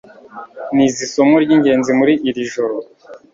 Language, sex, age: Kinyarwanda, male, 19-29